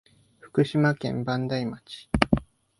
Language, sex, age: Japanese, male, 19-29